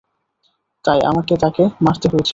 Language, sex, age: Bengali, male, 19-29